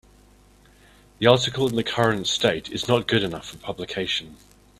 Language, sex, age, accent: English, male, 30-39, England English